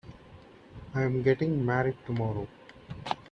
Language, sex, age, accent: English, male, 30-39, India and South Asia (India, Pakistan, Sri Lanka)